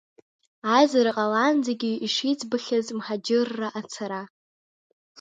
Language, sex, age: Abkhazian, female, under 19